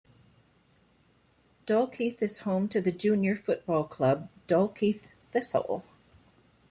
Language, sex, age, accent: English, female, 60-69, Canadian English